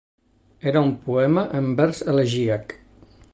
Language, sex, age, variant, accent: Catalan, male, 60-69, Nord-Occidental, nord-occidental